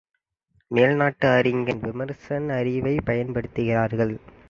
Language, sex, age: Tamil, male, 19-29